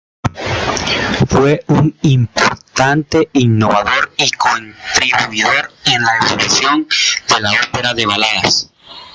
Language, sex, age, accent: Spanish, male, 19-29, América central